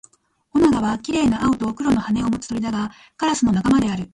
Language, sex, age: Japanese, female, 30-39